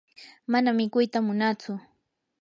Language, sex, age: Yanahuanca Pasco Quechua, female, 19-29